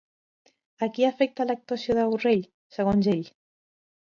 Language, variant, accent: Catalan, Central, central